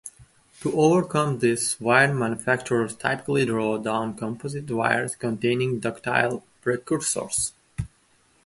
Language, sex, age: English, male, 19-29